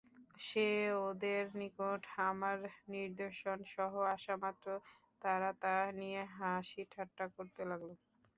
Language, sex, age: Bengali, female, 19-29